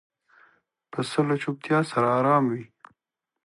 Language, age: Pashto, 30-39